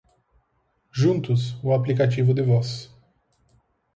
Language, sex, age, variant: Portuguese, male, 19-29, Portuguese (Brasil)